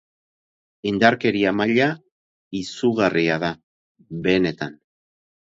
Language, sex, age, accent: Basque, male, 50-59, Erdialdekoa edo Nafarra (Gipuzkoa, Nafarroa)